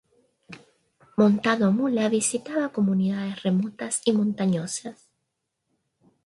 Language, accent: Spanish, América central